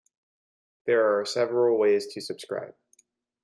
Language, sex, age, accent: English, male, 19-29, United States English